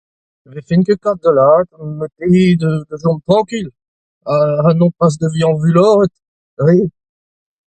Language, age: Breton, 40-49